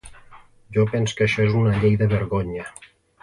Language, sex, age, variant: Catalan, male, 50-59, Central